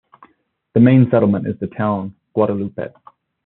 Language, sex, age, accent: English, male, 30-39, United States English